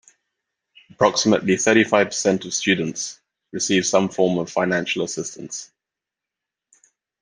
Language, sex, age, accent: English, male, 19-29, England English